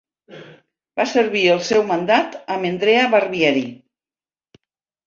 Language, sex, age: Catalan, female, 50-59